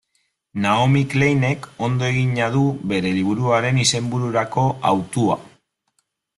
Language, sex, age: Basque, male, 30-39